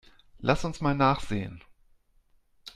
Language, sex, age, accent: German, male, 40-49, Deutschland Deutsch